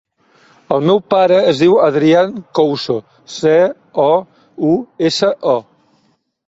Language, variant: Catalan, Central